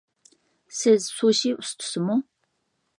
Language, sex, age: Uyghur, female, 40-49